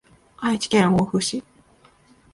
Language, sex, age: Japanese, female, 19-29